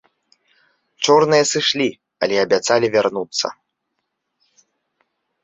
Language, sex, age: Belarusian, male, 19-29